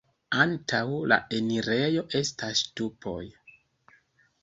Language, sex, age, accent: Esperanto, male, 30-39, Internacia